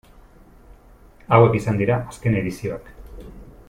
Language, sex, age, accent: Basque, male, 40-49, Mendebalekoa (Araba, Bizkaia, Gipuzkoako mendebaleko herri batzuk)